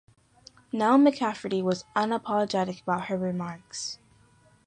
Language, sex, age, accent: English, female, under 19, United States English